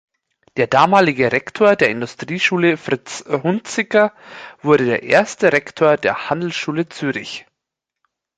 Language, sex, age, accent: German, male, 30-39, Deutschland Deutsch